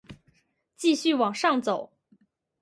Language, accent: Chinese, 出生地：吉林省